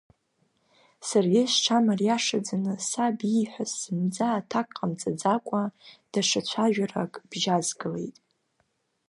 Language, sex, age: Abkhazian, female, under 19